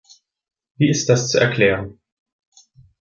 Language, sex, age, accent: German, male, 19-29, Deutschland Deutsch